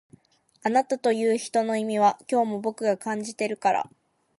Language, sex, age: Japanese, female, under 19